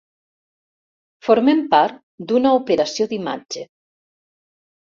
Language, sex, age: Catalan, female, 60-69